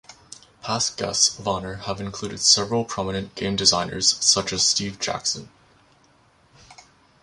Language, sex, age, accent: English, male, 19-29, Canadian English